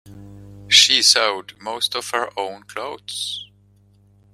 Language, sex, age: English, male, 40-49